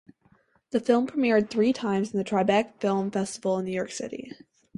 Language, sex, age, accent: English, female, under 19, United States English